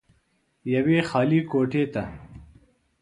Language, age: Pashto, 30-39